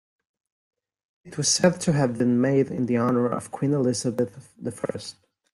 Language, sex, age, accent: English, male, 19-29, United States English